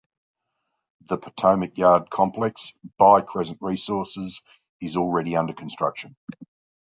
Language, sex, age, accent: English, male, 60-69, Australian English